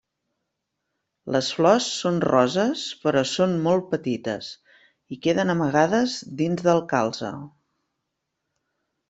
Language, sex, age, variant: Catalan, female, 50-59, Central